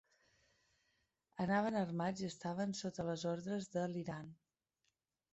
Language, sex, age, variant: Catalan, female, 30-39, Nord-Occidental